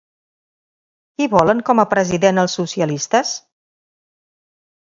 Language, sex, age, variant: Catalan, female, 40-49, Central